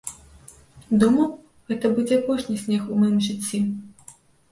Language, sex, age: Belarusian, female, 19-29